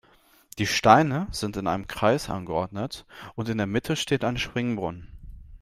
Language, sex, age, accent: German, male, 19-29, Deutschland Deutsch